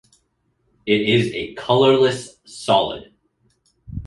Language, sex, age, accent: English, male, 30-39, United States English